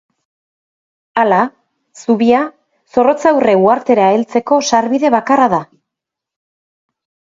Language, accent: Basque, Erdialdekoa edo Nafarra (Gipuzkoa, Nafarroa)